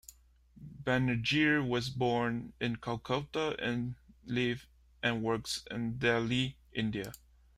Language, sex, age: English, male, 30-39